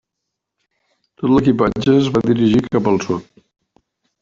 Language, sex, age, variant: Catalan, male, 50-59, Central